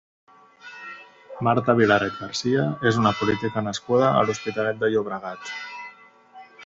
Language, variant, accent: Catalan, Central, central